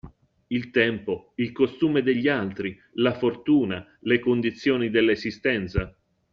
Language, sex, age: Italian, male, 50-59